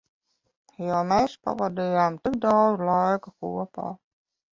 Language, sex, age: Latvian, female, 50-59